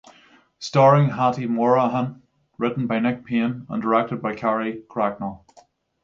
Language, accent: English, Northern Irish